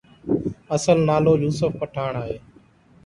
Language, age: Sindhi, under 19